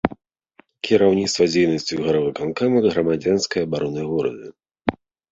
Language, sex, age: Belarusian, male, 30-39